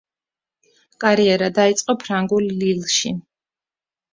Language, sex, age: Georgian, female, 30-39